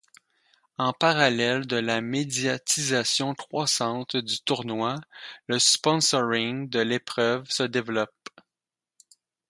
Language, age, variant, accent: French, 19-29, Français d'Amérique du Nord, Français du Canada